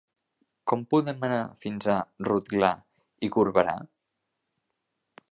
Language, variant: Catalan, Central